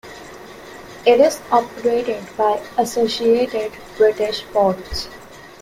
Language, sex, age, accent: English, female, 19-29, India and South Asia (India, Pakistan, Sri Lanka)